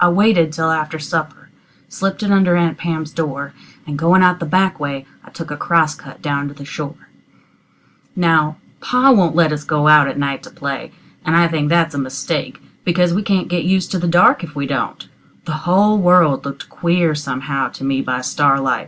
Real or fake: real